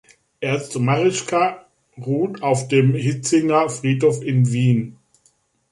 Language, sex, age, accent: German, male, 50-59, Deutschland Deutsch